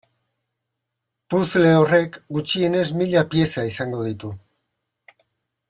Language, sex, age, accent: Basque, male, 60-69, Mendebalekoa (Araba, Bizkaia, Gipuzkoako mendebaleko herri batzuk)